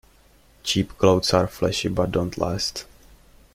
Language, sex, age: English, male, 19-29